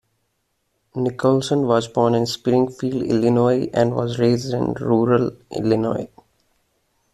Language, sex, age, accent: English, male, 19-29, India and South Asia (India, Pakistan, Sri Lanka)